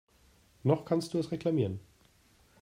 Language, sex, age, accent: German, male, 30-39, Deutschland Deutsch